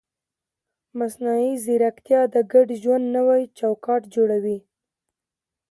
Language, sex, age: Pashto, female, 19-29